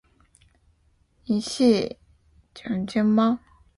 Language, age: Chinese, 19-29